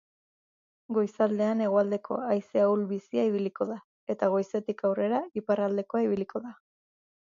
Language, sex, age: Basque, female, 30-39